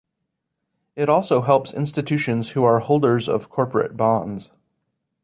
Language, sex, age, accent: English, male, 30-39, United States English